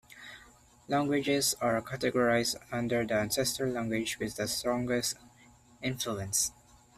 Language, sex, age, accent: English, male, under 19, Filipino